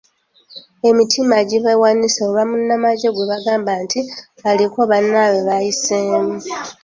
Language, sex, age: Ganda, female, 19-29